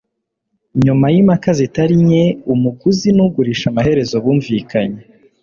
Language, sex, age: Kinyarwanda, male, 19-29